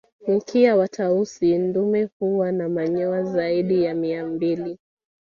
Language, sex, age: Swahili, female, 19-29